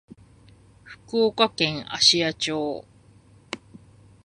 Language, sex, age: Japanese, female, 40-49